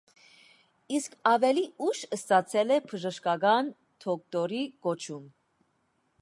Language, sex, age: Armenian, female, 30-39